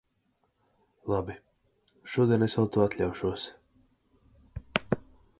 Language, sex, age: Latvian, male, 19-29